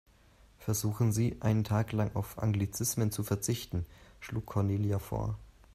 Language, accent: German, Deutschland Deutsch